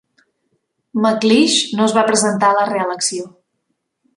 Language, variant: Catalan, Central